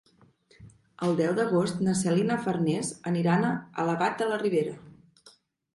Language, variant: Catalan, Central